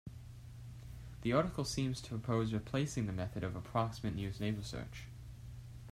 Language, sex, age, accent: English, male, 19-29, United States English